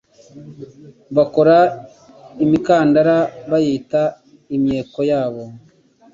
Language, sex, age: Kinyarwanda, male, 30-39